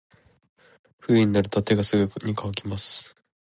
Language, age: Japanese, 19-29